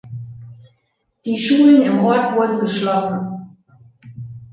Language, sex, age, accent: German, male, under 19, Deutschland Deutsch